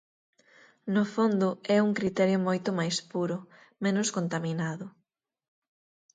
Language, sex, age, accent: Galician, female, 30-39, Normativo (estándar)